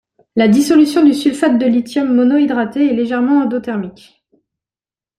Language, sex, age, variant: French, female, 30-39, Français de métropole